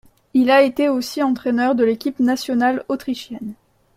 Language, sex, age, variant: French, female, 19-29, Français de métropole